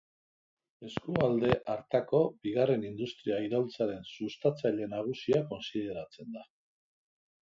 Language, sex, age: Basque, male, 60-69